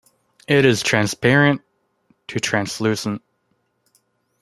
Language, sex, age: English, male, under 19